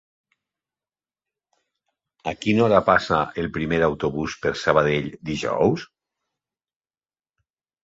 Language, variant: Catalan, Septentrional